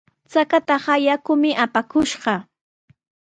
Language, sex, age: Sihuas Ancash Quechua, female, 19-29